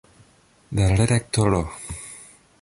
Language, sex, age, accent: Esperanto, male, 30-39, Internacia